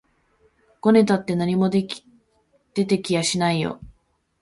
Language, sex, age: Japanese, female, 19-29